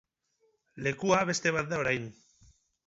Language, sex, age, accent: Basque, male, 30-39, Mendebalekoa (Araba, Bizkaia, Gipuzkoako mendebaleko herri batzuk)